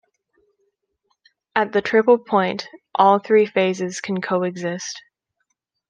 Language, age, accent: English, 19-29, United States English